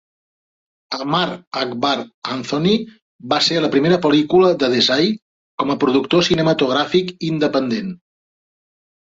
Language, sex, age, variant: Catalan, male, 50-59, Central